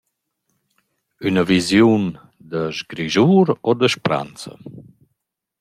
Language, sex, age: Romansh, male, 40-49